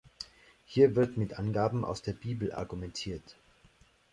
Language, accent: German, Österreichisches Deutsch